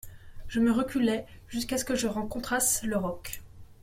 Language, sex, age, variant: French, female, 19-29, Français de métropole